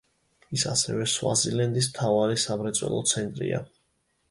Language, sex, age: Georgian, male, 19-29